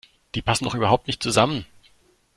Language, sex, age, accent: German, male, 19-29, Deutschland Deutsch